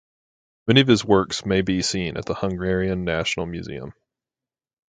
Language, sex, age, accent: English, male, 19-29, United States English